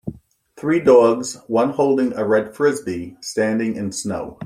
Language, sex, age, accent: English, male, 50-59, United States English